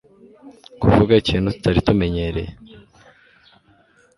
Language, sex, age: Kinyarwanda, male, 19-29